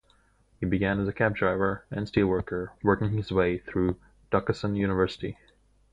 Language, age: English, 19-29